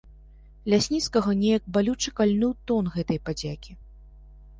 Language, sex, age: Belarusian, female, 30-39